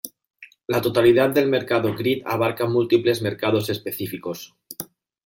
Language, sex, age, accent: Spanish, male, 30-39, España: Centro-Sur peninsular (Madrid, Toledo, Castilla-La Mancha)